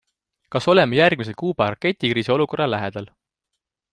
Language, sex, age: Estonian, male, 19-29